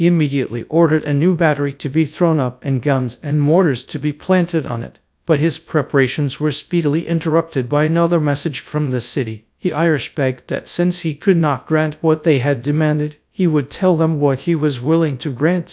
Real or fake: fake